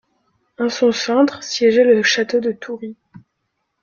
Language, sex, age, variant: French, female, 19-29, Français de métropole